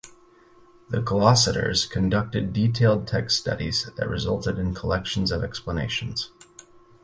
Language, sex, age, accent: English, male, 30-39, United States English